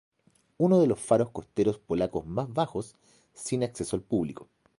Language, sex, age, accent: Spanish, male, 30-39, Chileno: Chile, Cuyo